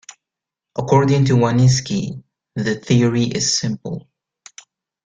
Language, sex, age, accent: English, male, 19-29, United States English